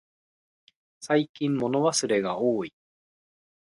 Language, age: Japanese, 30-39